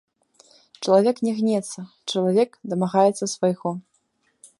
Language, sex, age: Belarusian, female, 19-29